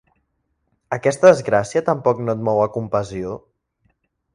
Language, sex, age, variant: Catalan, male, under 19, Central